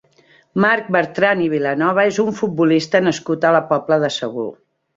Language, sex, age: Catalan, female, 50-59